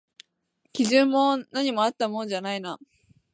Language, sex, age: Japanese, female, 19-29